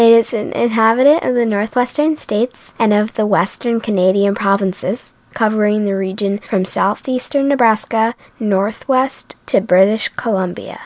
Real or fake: real